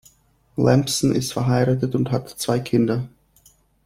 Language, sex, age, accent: German, male, 30-39, Russisch Deutsch